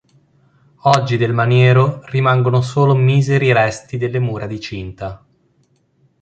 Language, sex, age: Italian, male, 19-29